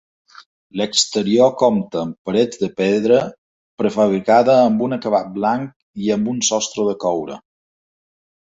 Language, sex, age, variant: Catalan, male, 40-49, Balear